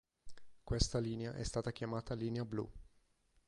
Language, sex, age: Italian, male, 30-39